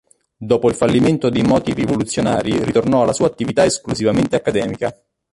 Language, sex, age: Italian, male, 40-49